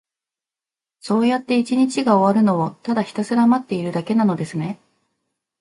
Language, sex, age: Japanese, female, 30-39